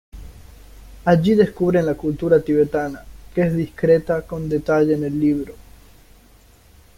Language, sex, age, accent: Spanish, male, under 19, Rioplatense: Argentina, Uruguay, este de Bolivia, Paraguay